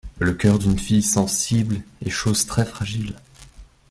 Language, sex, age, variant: French, male, 19-29, Français de métropole